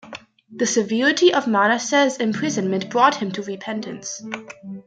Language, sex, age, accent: English, female, under 19, Canadian English